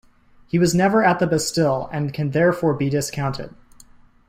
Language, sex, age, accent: English, male, 19-29, United States English